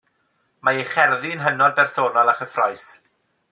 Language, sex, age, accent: Welsh, male, 19-29, Y Deyrnas Unedig Cymraeg